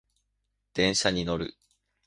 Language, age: Japanese, 19-29